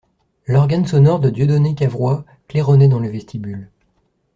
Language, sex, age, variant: French, male, 30-39, Français de métropole